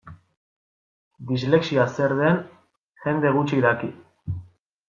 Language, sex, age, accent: Basque, male, 19-29, Mendebalekoa (Araba, Bizkaia, Gipuzkoako mendebaleko herri batzuk)